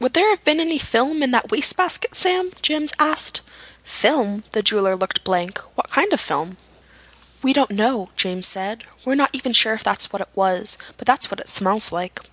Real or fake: real